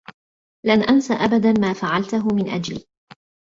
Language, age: Arabic, 30-39